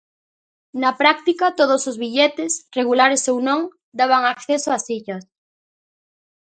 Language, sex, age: Galician, female, under 19